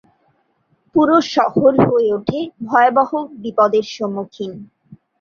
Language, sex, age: Bengali, female, 19-29